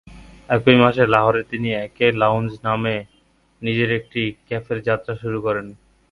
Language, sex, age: Bengali, male, 19-29